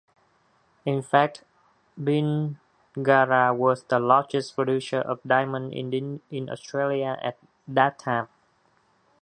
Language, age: English, 30-39